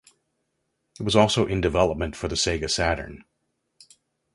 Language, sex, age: English, male, 60-69